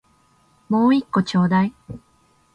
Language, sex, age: Japanese, female, 19-29